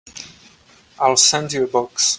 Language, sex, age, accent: English, male, 30-39, United States English